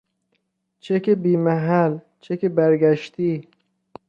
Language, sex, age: Persian, male, 19-29